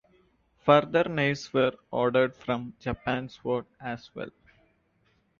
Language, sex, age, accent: English, male, 19-29, India and South Asia (India, Pakistan, Sri Lanka)